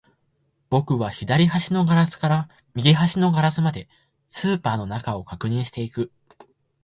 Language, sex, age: Japanese, male, 19-29